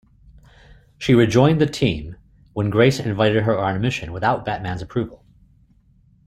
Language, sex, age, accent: English, male, 40-49, United States English